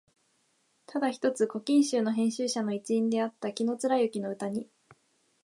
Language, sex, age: Japanese, female, 19-29